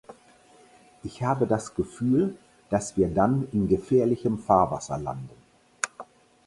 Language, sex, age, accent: German, male, 60-69, Deutschland Deutsch